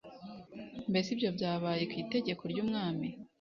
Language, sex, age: Kinyarwanda, female, 19-29